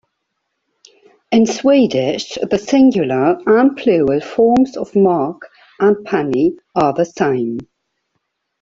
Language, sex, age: English, female, 40-49